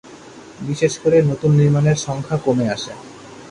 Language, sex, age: Bengali, male, 19-29